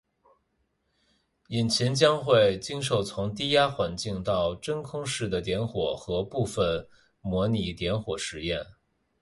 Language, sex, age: Chinese, male, 19-29